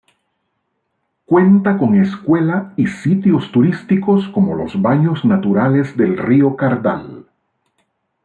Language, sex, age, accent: Spanish, male, 50-59, América central